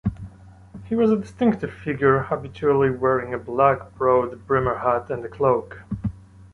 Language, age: English, 30-39